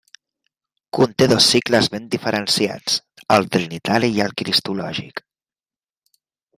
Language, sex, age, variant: Catalan, male, 19-29, Central